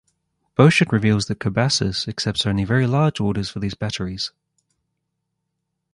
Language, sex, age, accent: English, male, 30-39, Australian English